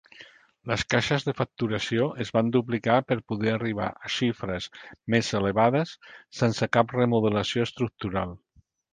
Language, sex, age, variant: Catalan, male, 50-59, Central